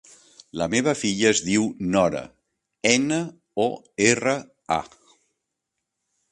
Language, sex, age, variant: Catalan, male, 60-69, Central